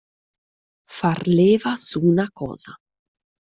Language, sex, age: Italian, female, 30-39